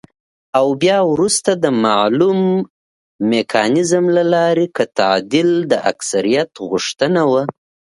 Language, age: Pashto, 19-29